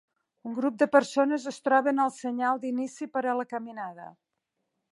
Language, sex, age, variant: Catalan, female, 50-59, Nord-Occidental